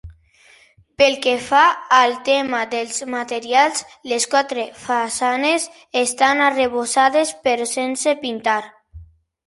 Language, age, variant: Catalan, under 19, Central